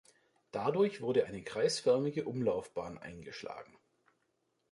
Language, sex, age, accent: German, male, 30-39, Deutschland Deutsch